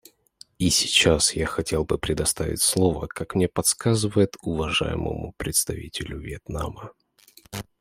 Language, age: Russian, 19-29